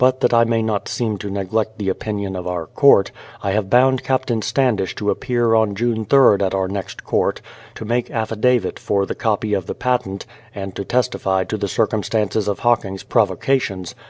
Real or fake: real